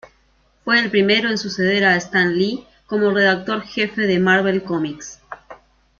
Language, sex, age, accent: Spanish, female, 30-39, Rioplatense: Argentina, Uruguay, este de Bolivia, Paraguay